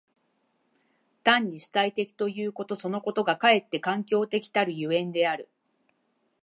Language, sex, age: Japanese, female, 30-39